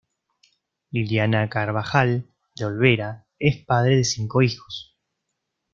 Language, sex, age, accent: Spanish, male, 19-29, Rioplatense: Argentina, Uruguay, este de Bolivia, Paraguay